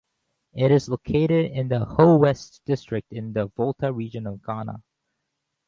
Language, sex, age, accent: English, male, 30-39, United States English